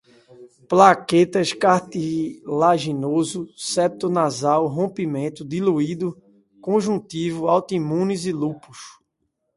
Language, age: Portuguese, 40-49